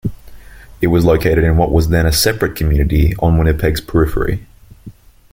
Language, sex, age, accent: English, male, 19-29, Australian English